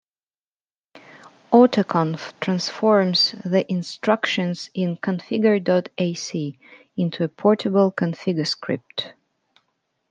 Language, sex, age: English, female, 30-39